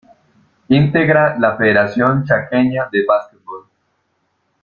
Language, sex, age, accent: Spanish, male, 19-29, Andino-Pacífico: Colombia, Perú, Ecuador, oeste de Bolivia y Venezuela andina